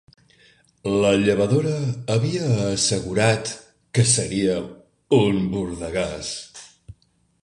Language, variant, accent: Catalan, Central, central